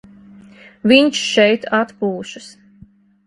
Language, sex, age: Latvian, female, 40-49